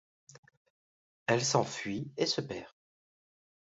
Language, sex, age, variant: French, male, 40-49, Français de métropole